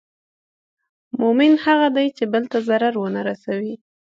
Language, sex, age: Pashto, female, 30-39